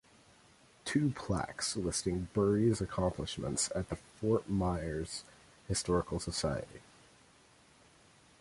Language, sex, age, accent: English, male, 19-29, United States English